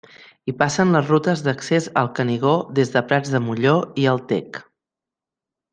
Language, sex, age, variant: Catalan, female, 40-49, Central